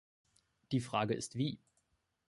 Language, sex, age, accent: German, male, 19-29, Deutschland Deutsch